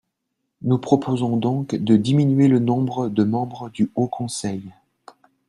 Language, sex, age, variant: French, male, 40-49, Français de métropole